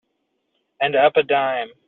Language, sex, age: English, male, 19-29